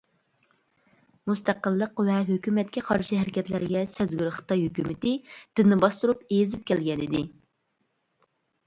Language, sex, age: Uyghur, female, 30-39